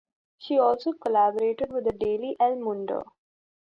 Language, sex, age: English, female, under 19